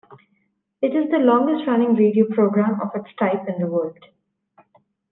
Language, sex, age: English, female, 19-29